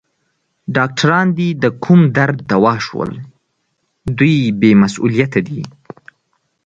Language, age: Pashto, 19-29